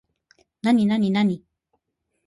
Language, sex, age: Japanese, female, 30-39